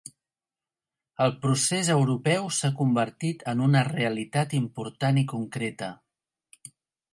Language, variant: Catalan, Central